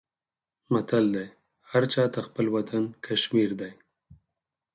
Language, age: Pashto, 30-39